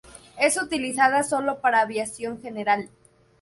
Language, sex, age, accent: Spanish, female, 19-29, México